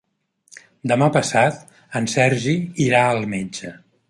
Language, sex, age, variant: Catalan, male, 60-69, Central